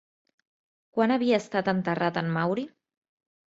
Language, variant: Catalan, Central